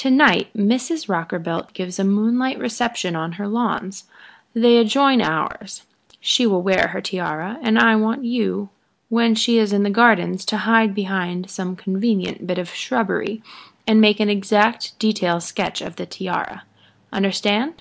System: none